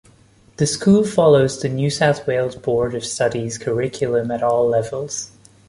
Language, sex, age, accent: English, male, 30-39, India and South Asia (India, Pakistan, Sri Lanka)